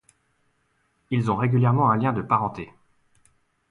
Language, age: French, 40-49